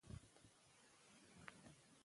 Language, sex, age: Pashto, female, 19-29